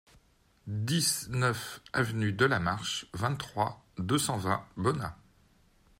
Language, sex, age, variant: French, male, 50-59, Français de métropole